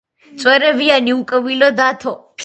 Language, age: Georgian, under 19